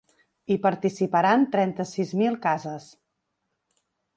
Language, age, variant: Catalan, 40-49, Central